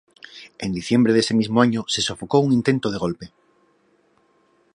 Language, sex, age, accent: Spanish, male, 40-49, España: Norte peninsular (Asturias, Castilla y León, Cantabria, País Vasco, Navarra, Aragón, La Rioja, Guadalajara, Cuenca)